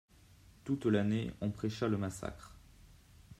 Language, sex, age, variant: French, male, 19-29, Français de métropole